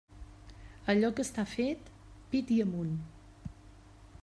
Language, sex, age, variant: Catalan, female, 40-49, Central